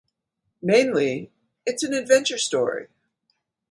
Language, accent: English, United States English